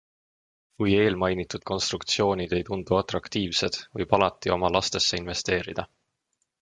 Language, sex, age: Estonian, male, 19-29